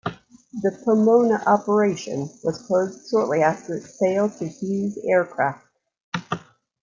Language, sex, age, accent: English, female, 50-59, United States English